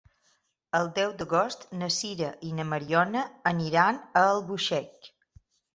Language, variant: Catalan, Balear